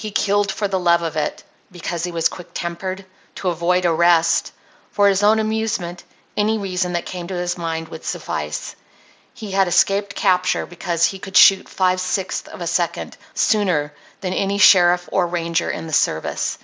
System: none